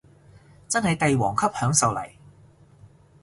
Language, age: Cantonese, 40-49